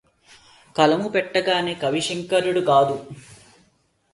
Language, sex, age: Telugu, male, 19-29